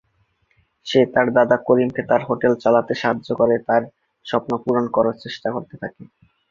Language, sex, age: Bengali, male, 19-29